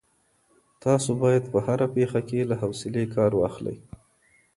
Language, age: Pashto, 30-39